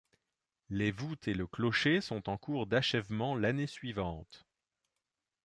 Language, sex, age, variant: French, male, 40-49, Français de métropole